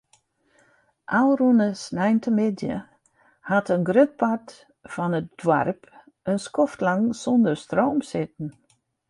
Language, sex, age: Western Frisian, female, 60-69